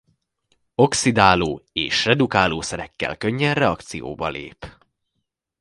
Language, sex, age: Hungarian, male, under 19